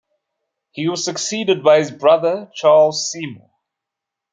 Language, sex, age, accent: English, male, 30-39, Southern African (South Africa, Zimbabwe, Namibia)